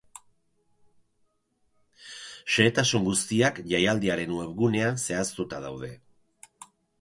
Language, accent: Basque, Erdialdekoa edo Nafarra (Gipuzkoa, Nafarroa)